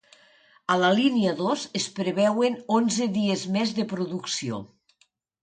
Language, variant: Catalan, Nord-Occidental